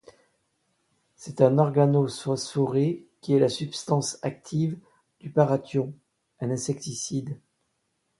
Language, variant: French, Français de métropole